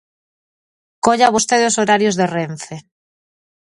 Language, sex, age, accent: Galician, female, 40-49, Normativo (estándar)